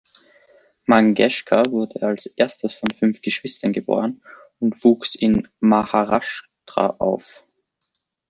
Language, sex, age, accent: German, male, 19-29, Österreichisches Deutsch